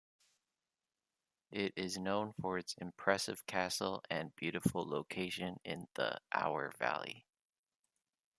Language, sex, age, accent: English, male, 40-49, Canadian English